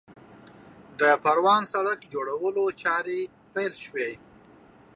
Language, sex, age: Pashto, male, 30-39